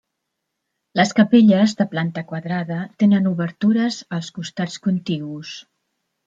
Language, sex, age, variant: Catalan, female, 60-69, Central